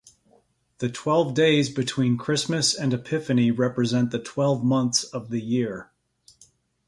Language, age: English, 50-59